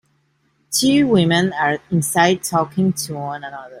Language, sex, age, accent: English, female, 19-29, Canadian English